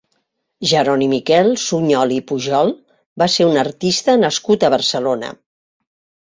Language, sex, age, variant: Catalan, female, 60-69, Central